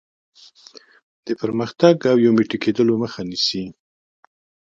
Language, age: Pashto, 50-59